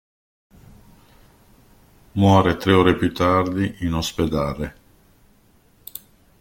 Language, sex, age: Italian, male, 50-59